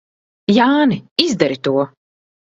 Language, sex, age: Latvian, female, 19-29